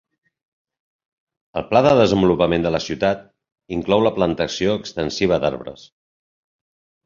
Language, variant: Catalan, Central